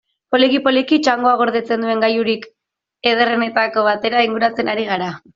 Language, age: Basque, 19-29